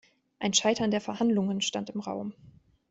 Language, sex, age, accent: German, female, 19-29, Deutschland Deutsch